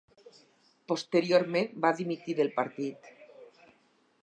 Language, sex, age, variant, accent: Catalan, female, 60-69, Nord-Occidental, nord-occidental